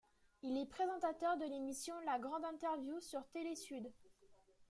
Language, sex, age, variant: French, female, under 19, Français de métropole